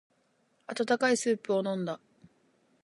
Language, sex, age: Japanese, female, 19-29